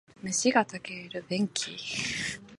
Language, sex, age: Japanese, female, 19-29